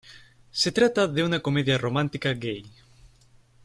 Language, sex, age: Spanish, male, 19-29